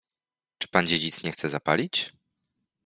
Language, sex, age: Polish, male, 19-29